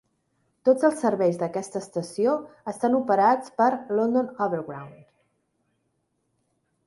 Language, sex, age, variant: Catalan, female, 40-49, Central